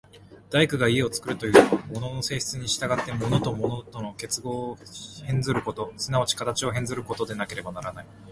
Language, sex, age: Japanese, male, 19-29